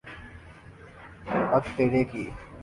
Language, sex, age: Urdu, male, 19-29